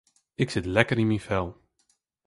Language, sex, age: Western Frisian, male, 19-29